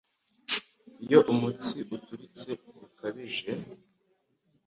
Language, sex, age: Kinyarwanda, male, under 19